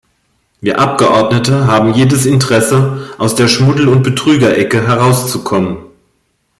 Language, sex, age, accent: German, female, 50-59, Deutschland Deutsch